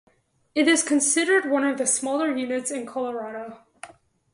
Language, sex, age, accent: English, female, under 19, United States English